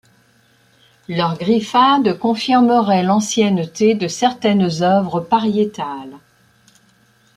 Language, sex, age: French, female, 60-69